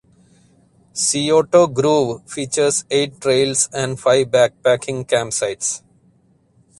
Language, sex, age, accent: English, male, 30-39, India and South Asia (India, Pakistan, Sri Lanka)